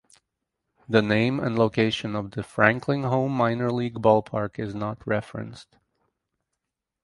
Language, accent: English, United States English